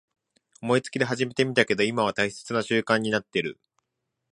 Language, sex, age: Japanese, male, 19-29